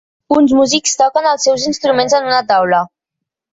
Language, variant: Catalan, Central